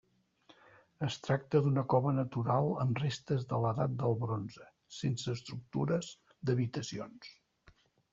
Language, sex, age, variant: Catalan, male, 60-69, Central